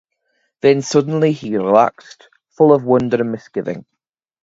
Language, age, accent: English, 19-29, England English